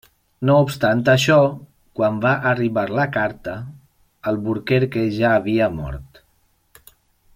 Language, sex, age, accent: Catalan, male, 50-59, valencià